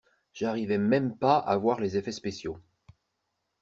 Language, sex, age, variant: French, male, 50-59, Français de métropole